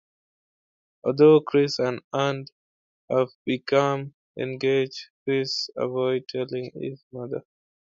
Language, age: English, under 19